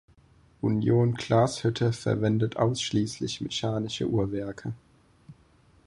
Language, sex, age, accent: German, male, 19-29, Deutschland Deutsch